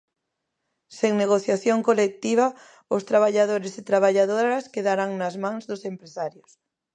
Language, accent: Galician, Normativo (estándar)